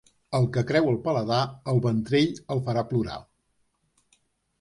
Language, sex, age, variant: Catalan, male, 60-69, Central